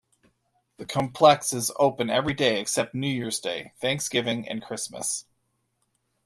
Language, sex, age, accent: English, male, 30-39, Canadian English